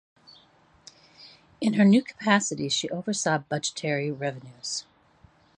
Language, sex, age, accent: English, female, 40-49, United States English